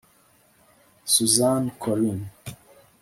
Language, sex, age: Kinyarwanda, female, 30-39